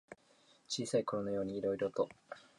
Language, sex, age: Japanese, male, 19-29